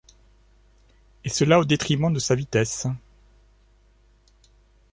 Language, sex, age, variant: French, male, 50-59, Français de métropole